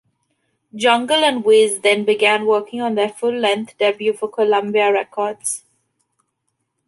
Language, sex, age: English, female, 19-29